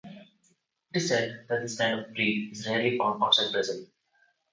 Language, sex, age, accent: English, male, 19-29, India and South Asia (India, Pakistan, Sri Lanka)